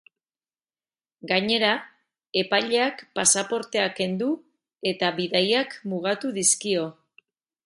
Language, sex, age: Basque, female, 40-49